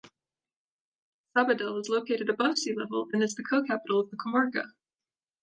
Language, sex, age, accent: English, female, under 19, United States English